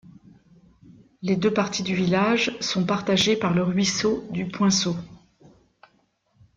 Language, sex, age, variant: French, female, 50-59, Français de métropole